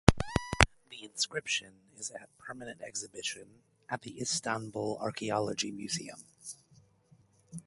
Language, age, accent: English, 30-39, United States English